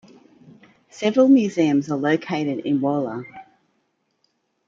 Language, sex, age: English, female, 40-49